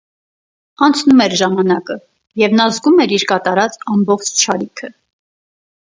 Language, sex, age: Armenian, female, 30-39